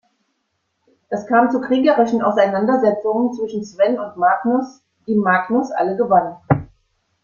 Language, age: German, 50-59